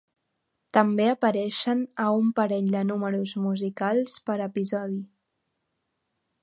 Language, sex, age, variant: Catalan, female, under 19, Central